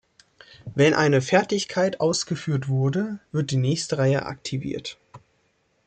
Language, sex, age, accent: German, male, 19-29, Deutschland Deutsch